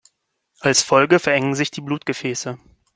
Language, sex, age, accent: German, male, 19-29, Deutschland Deutsch